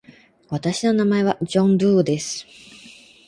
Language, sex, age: Japanese, female, 30-39